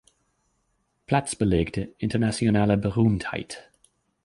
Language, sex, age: German, male, 40-49